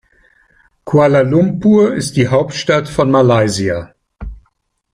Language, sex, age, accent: German, male, 60-69, Deutschland Deutsch